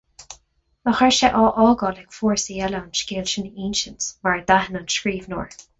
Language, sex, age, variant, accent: Irish, female, 30-39, Gaeilge Chonnacht, Cainteoir líofa, ní ó dhúchas